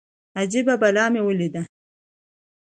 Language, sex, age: Pashto, female, 19-29